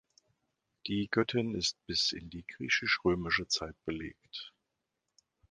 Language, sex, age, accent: German, male, 50-59, Deutschland Deutsch